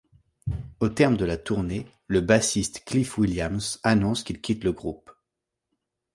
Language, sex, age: French, male, 30-39